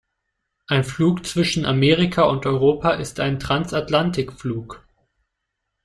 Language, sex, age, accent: German, male, 19-29, Deutschland Deutsch